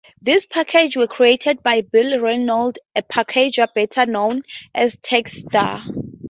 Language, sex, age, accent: English, female, 19-29, Southern African (South Africa, Zimbabwe, Namibia)